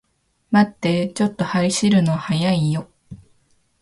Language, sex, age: Japanese, female, 19-29